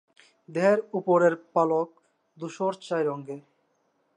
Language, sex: Bengali, male